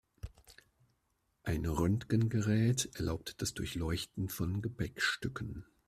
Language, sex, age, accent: German, male, 40-49, Deutschland Deutsch